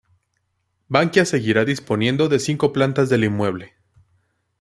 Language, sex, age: Spanish, male, 19-29